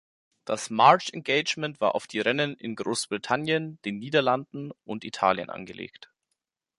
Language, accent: German, Deutschland Deutsch